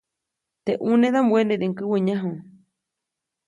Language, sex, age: Copainalá Zoque, female, 19-29